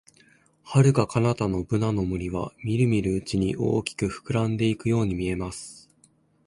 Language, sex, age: Japanese, female, 19-29